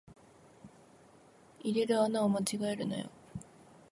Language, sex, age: Japanese, female, 19-29